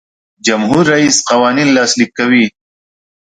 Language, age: Pashto, 30-39